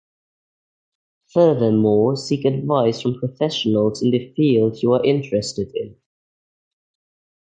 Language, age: English, 19-29